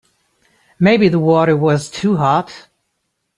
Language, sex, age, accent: English, female, 50-59, United States English